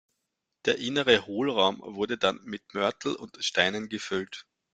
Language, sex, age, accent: German, male, 40-49, Österreichisches Deutsch